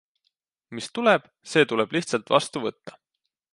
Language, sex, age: Estonian, male, 19-29